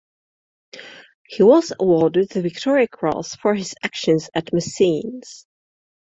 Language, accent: English, England English